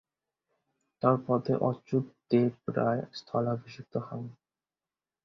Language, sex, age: Bengali, male, 19-29